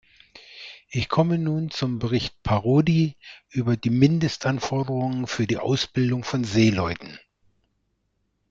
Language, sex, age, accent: German, male, 60-69, Deutschland Deutsch